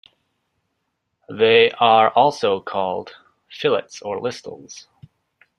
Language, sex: English, male